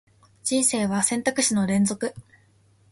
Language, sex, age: Japanese, female, 19-29